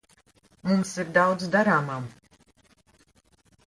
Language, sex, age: Latvian, female, 50-59